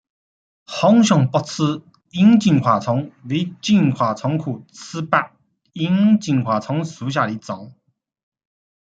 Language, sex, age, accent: Chinese, male, 30-39, 出生地：江苏省